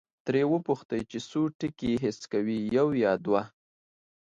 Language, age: Pashto, 19-29